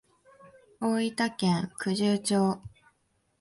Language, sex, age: Japanese, female, 19-29